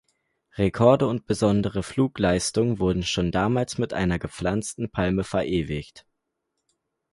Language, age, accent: German, under 19, Deutschland Deutsch